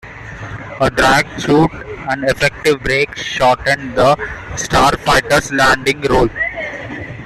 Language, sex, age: English, male, under 19